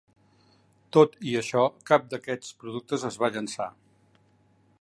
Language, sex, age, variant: Catalan, male, 60-69, Central